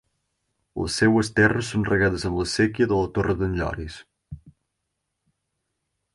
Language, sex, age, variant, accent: Catalan, male, 19-29, Central, central